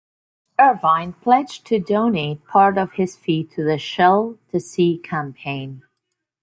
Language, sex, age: English, female, 40-49